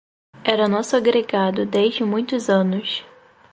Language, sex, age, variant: Portuguese, female, 19-29, Portuguese (Brasil)